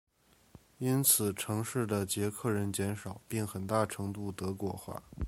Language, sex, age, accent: Chinese, male, 19-29, 出生地：北京市